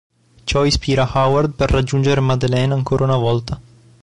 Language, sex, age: Italian, male, 19-29